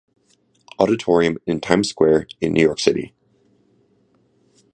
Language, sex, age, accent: English, male, 19-29, United States English